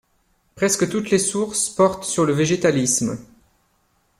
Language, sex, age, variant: French, male, 40-49, Français de métropole